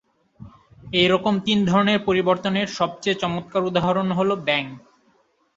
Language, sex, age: Bengali, male, 19-29